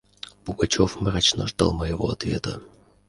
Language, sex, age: Russian, male, 19-29